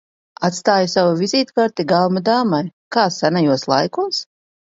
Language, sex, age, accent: Latvian, female, 40-49, Riga